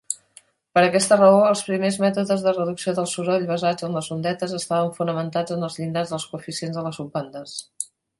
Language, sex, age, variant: Catalan, female, 50-59, Nord-Occidental